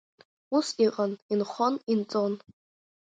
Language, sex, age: Abkhazian, female, under 19